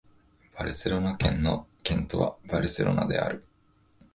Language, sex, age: Japanese, male, 19-29